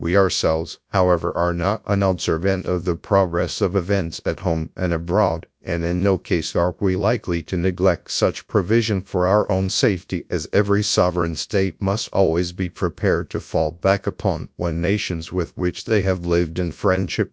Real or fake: fake